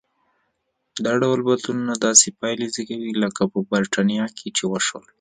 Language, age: Pashto, 19-29